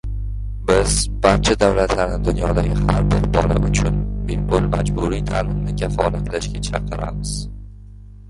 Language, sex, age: Uzbek, male, under 19